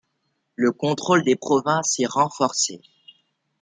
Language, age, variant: French, under 19, Français de métropole